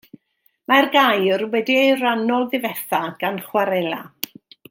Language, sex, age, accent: Welsh, female, 60-69, Y Deyrnas Unedig Cymraeg